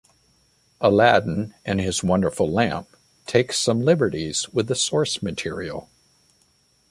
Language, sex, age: English, male, 60-69